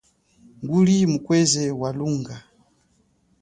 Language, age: Chokwe, 40-49